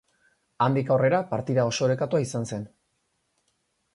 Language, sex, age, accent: Basque, male, 19-29, Erdialdekoa edo Nafarra (Gipuzkoa, Nafarroa)